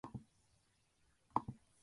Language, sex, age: Japanese, female, 19-29